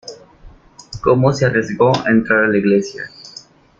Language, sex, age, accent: Spanish, male, 19-29, México